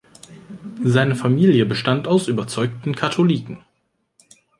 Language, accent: German, Deutschland Deutsch